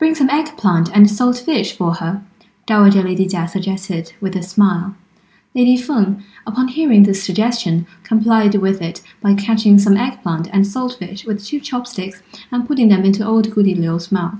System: none